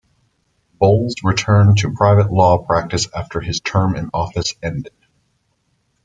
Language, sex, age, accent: English, male, 40-49, United States English